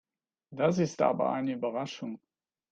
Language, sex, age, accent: German, male, 40-49, Schweizerdeutsch